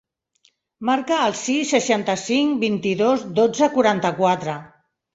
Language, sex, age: Catalan, female, 60-69